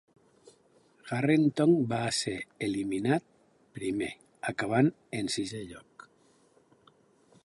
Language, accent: Catalan, Lleida